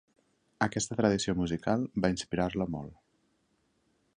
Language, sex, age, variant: Catalan, male, 30-39, Nord-Occidental